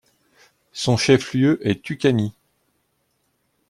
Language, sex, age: French, male, 40-49